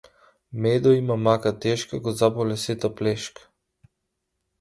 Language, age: Macedonian, 19-29